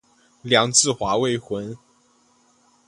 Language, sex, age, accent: Chinese, male, 19-29, 出生地：福建省